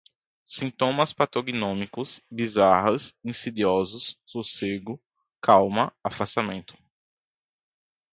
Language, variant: Portuguese, Portuguese (Brasil)